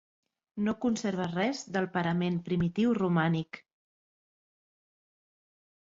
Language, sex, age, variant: Catalan, female, 40-49, Central